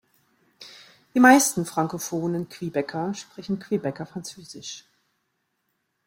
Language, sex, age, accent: German, female, 40-49, Deutschland Deutsch